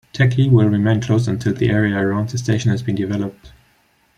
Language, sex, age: English, male, 19-29